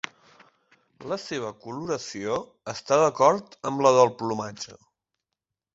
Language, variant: Catalan, Central